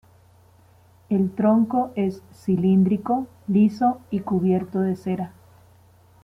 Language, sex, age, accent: Spanish, female, 40-49, Andino-Pacífico: Colombia, Perú, Ecuador, oeste de Bolivia y Venezuela andina